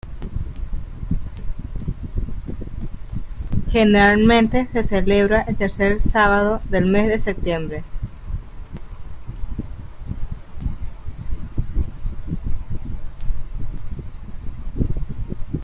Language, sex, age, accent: Spanish, female, 19-29, Caribe: Cuba, Venezuela, Puerto Rico, República Dominicana, Panamá, Colombia caribeña, México caribeño, Costa del golfo de México